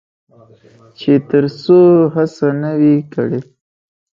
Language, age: Pashto, 19-29